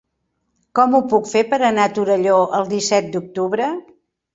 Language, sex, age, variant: Catalan, female, 70-79, Central